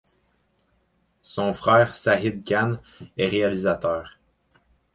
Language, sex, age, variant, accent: French, male, 30-39, Français d'Amérique du Nord, Français du Canada